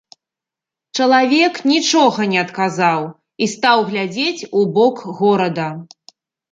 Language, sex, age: Belarusian, female, 40-49